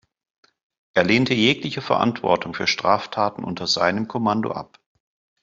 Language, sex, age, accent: German, male, 50-59, Deutschland Deutsch